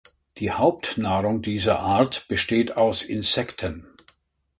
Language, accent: German, Deutschland Deutsch